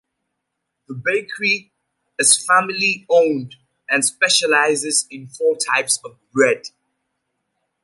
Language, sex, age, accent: English, male, 30-39, United States English